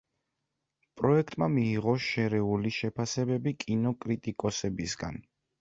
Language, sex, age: Georgian, male, under 19